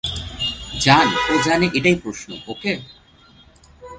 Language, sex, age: Bengali, male, 30-39